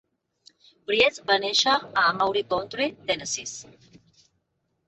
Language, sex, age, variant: Catalan, female, 19-29, Central